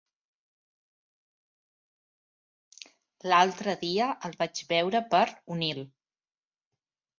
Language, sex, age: Catalan, female, 40-49